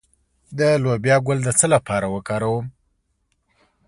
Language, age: Pashto, 30-39